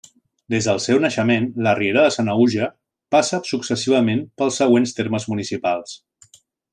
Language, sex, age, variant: Catalan, male, 30-39, Central